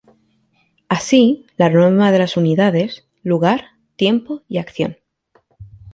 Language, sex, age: Spanish, female, 19-29